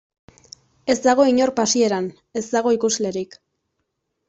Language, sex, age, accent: Basque, female, 19-29, Erdialdekoa edo Nafarra (Gipuzkoa, Nafarroa)